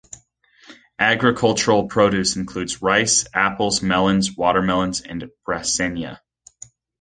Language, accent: English, United States English